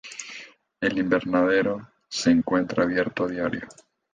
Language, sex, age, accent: Spanish, male, 19-29, Caribe: Cuba, Venezuela, Puerto Rico, República Dominicana, Panamá, Colombia caribeña, México caribeño, Costa del golfo de México